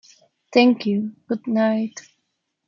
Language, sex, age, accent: English, female, 19-29, United States English